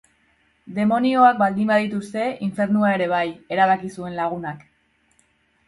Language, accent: Basque, Erdialdekoa edo Nafarra (Gipuzkoa, Nafarroa)